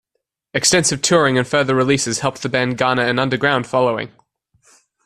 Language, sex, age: English, male, 19-29